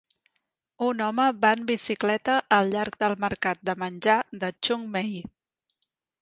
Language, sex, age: Catalan, female, 30-39